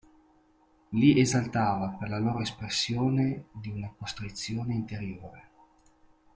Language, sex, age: Italian, male, 30-39